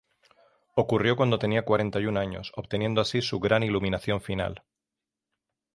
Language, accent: Spanish, España: Centro-Sur peninsular (Madrid, Toledo, Castilla-La Mancha); España: Sur peninsular (Andalucia, Extremadura, Murcia)